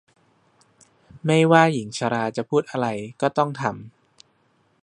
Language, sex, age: Thai, male, 30-39